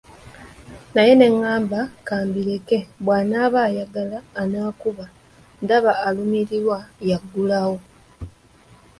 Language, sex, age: Ganda, female, 19-29